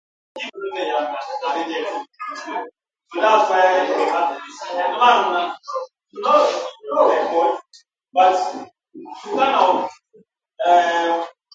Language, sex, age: English, female, 30-39